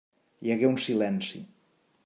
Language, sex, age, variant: Catalan, male, 40-49, Nord-Occidental